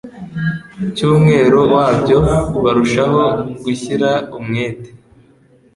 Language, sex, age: Kinyarwanda, male, 19-29